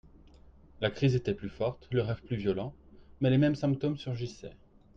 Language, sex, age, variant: French, male, 30-39, Français de métropole